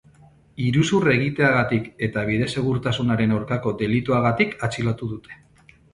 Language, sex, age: Basque, male, 40-49